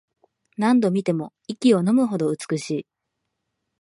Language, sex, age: Japanese, female, 19-29